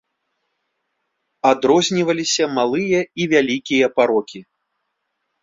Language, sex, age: Belarusian, male, 40-49